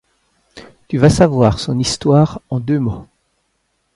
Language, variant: French, Français de métropole